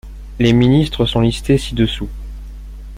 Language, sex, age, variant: French, male, under 19, Français de métropole